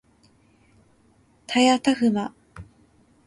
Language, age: Japanese, 19-29